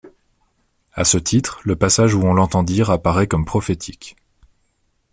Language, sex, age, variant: French, male, 30-39, Français de métropole